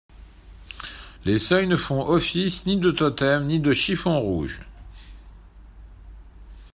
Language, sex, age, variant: French, male, 40-49, Français de métropole